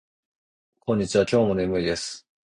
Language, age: Japanese, 30-39